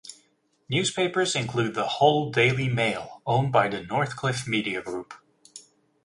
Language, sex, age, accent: English, male, 19-29, United States English